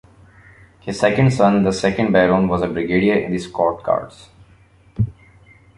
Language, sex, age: English, male, 19-29